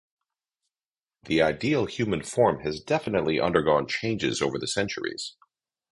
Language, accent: English, United States English